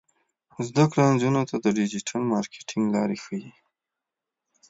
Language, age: Pashto, 19-29